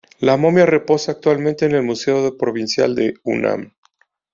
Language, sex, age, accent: Spanish, male, 40-49, México